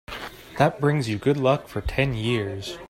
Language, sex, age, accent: English, male, 19-29, United States English